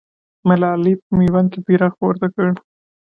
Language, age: Pashto, 19-29